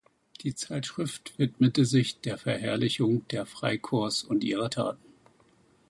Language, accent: German, Deutschland Deutsch